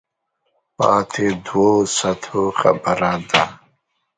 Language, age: Pashto, 30-39